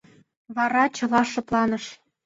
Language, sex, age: Mari, female, under 19